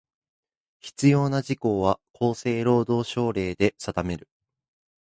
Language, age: Japanese, 19-29